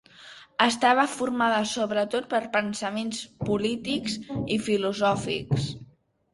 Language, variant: Catalan, Central